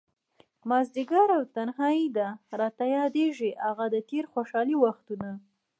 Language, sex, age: Pashto, female, 19-29